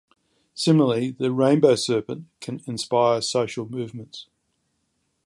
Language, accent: English, Australian English